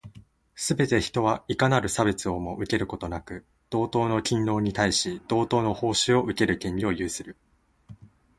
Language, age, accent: Japanese, 19-29, 東京; 関東